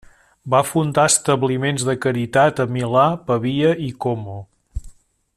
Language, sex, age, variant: Catalan, male, 50-59, Central